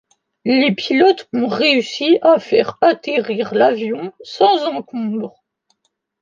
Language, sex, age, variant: French, male, under 19, Français de métropole